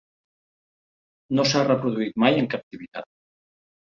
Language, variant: Catalan, Central